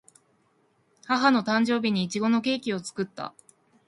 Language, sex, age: Japanese, female, 19-29